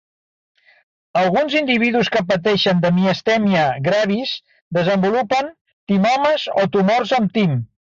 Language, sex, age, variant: Catalan, male, 60-69, Central